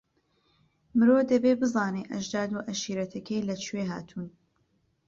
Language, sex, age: Central Kurdish, female, 19-29